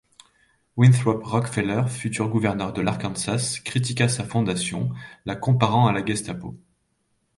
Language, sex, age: French, male, 30-39